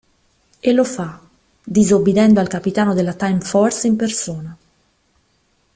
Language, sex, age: Italian, female, 19-29